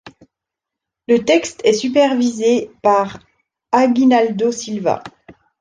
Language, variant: French, Français de métropole